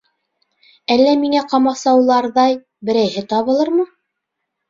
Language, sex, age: Bashkir, female, 30-39